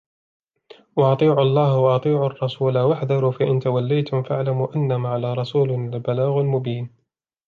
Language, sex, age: Arabic, male, 19-29